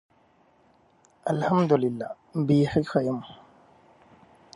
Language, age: Pashto, 19-29